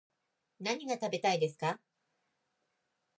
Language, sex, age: Japanese, female, 50-59